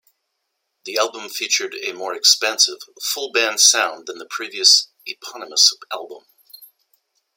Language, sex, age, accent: English, male, 60-69, United States English